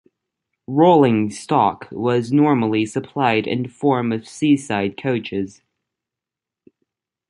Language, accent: English, United States English